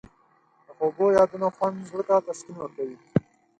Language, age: Pashto, 19-29